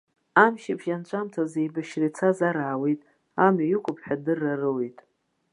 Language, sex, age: Abkhazian, female, 50-59